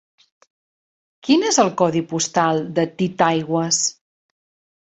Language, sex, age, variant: Catalan, female, 40-49, Central